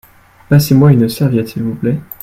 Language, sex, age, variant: French, male, 19-29, Français de métropole